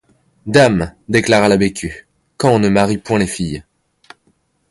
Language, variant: French, Français de métropole